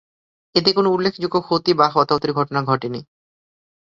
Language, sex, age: Bengali, male, 19-29